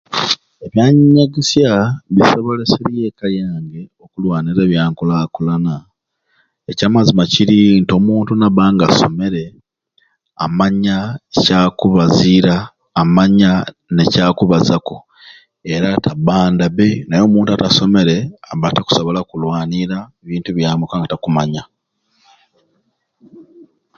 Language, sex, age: Ruuli, male, 30-39